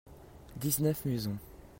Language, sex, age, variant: French, male, under 19, Français de métropole